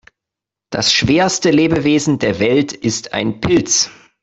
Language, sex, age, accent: German, male, 19-29, Deutschland Deutsch